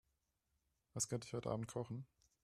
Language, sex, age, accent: German, male, 19-29, Deutschland Deutsch